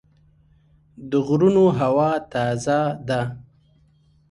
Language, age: Pashto, 19-29